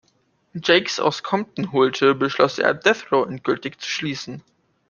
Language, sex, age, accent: German, male, under 19, Deutschland Deutsch